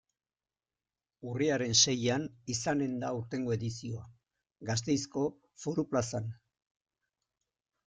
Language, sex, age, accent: Basque, male, 50-59, Erdialdekoa edo Nafarra (Gipuzkoa, Nafarroa)